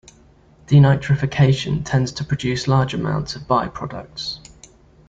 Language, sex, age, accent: English, male, 19-29, England English